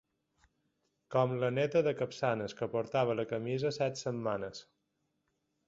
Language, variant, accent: Catalan, Balear, balear